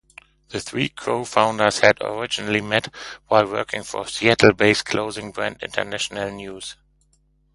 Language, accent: English, German